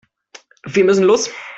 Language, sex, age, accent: German, male, 19-29, Deutschland Deutsch